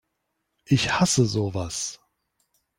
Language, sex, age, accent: German, male, 30-39, Deutschland Deutsch